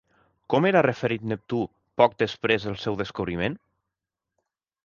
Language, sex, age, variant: Catalan, male, 30-39, Central